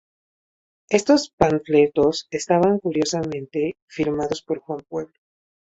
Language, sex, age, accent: Spanish, male, 19-29, México